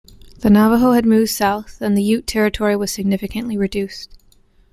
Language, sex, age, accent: English, female, 19-29, United States English